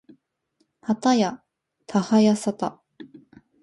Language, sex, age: Japanese, female, 19-29